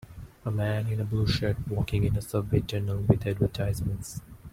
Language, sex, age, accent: English, male, 19-29, India and South Asia (India, Pakistan, Sri Lanka)